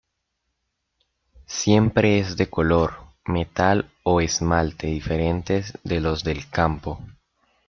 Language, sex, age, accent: Spanish, male, 19-29, Andino-Pacífico: Colombia, Perú, Ecuador, oeste de Bolivia y Venezuela andina